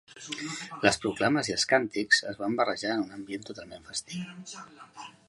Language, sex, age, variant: Catalan, male, 40-49, Central